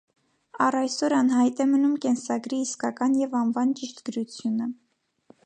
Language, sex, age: Armenian, female, 19-29